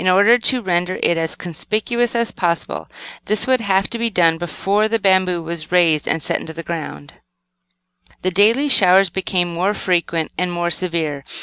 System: none